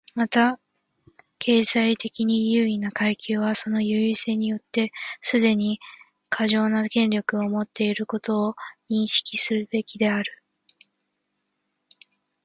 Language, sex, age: Japanese, female, 19-29